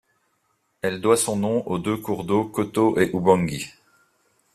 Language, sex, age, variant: French, male, 40-49, Français de métropole